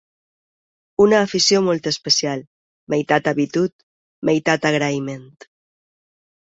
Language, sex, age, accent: Catalan, female, 40-49, valencià